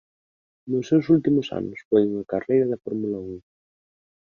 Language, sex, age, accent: Galician, male, 19-29, Normativo (estándar)